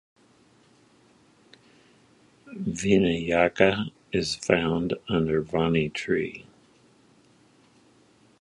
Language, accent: English, United States English